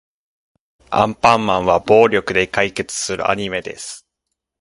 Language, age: Japanese, 19-29